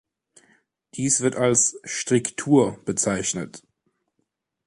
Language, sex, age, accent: German, male, 30-39, Deutschland Deutsch